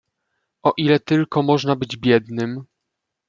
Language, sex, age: Polish, male, 19-29